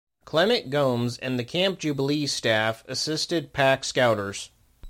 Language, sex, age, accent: English, male, 30-39, United States English